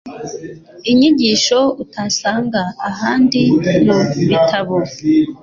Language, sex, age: Kinyarwanda, female, under 19